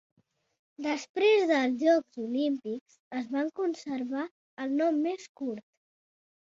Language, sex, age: Catalan, female, 60-69